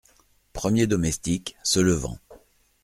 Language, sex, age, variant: French, male, 40-49, Français de métropole